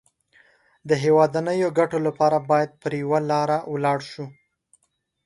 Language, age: Pashto, under 19